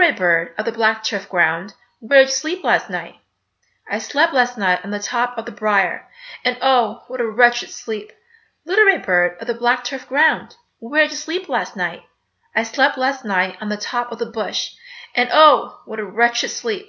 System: none